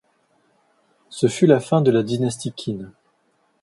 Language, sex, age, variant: French, male, 30-39, Français de métropole